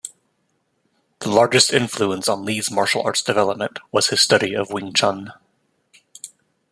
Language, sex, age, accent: English, male, 30-39, United States English